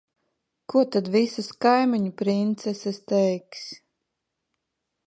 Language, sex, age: Latvian, female, 40-49